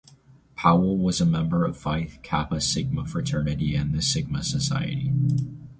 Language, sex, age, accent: English, male, under 19, United States English